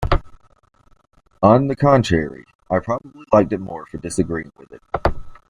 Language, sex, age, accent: English, male, 19-29, United States English